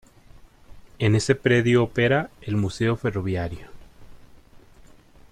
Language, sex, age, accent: Spanish, male, 40-49, México